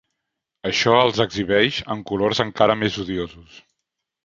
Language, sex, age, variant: Catalan, male, 60-69, Central